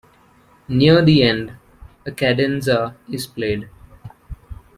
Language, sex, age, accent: English, male, 19-29, India and South Asia (India, Pakistan, Sri Lanka)